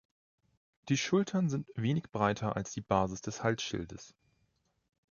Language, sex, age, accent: German, male, 30-39, Deutschland Deutsch